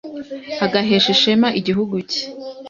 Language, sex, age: Kinyarwanda, female, 19-29